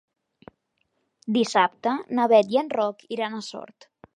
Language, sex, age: Catalan, female, 19-29